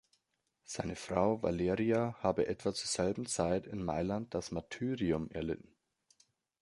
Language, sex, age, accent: German, male, 19-29, Deutschland Deutsch